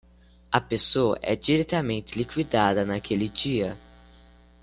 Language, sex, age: Portuguese, male, under 19